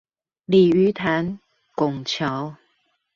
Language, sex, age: Chinese, female, 50-59